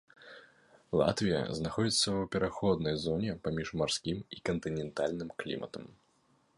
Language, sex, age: Belarusian, male, 19-29